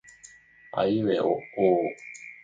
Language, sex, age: Japanese, male, 30-39